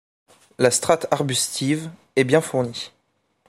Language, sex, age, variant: French, male, 19-29, Français de métropole